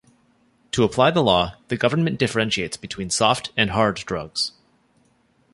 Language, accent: English, United States English